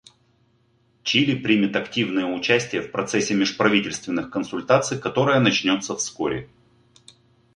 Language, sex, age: Russian, male, 40-49